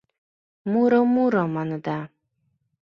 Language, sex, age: Mari, female, under 19